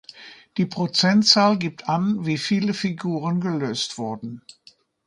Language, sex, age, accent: German, female, 70-79, Deutschland Deutsch